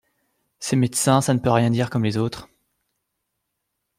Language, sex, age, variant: French, male, 19-29, Français de métropole